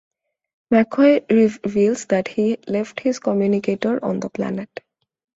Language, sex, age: English, female, 19-29